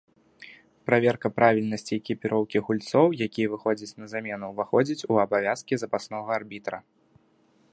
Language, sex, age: Belarusian, male, 19-29